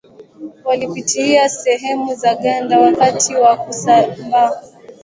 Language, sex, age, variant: Swahili, female, 19-29, Kiswahili Sanifu (EA)